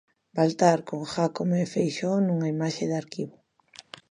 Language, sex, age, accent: Galician, female, 40-49, Normativo (estándar)